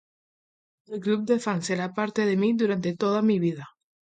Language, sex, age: Spanish, female, 19-29